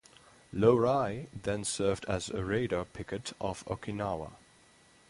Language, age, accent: English, 19-29, United States English; England English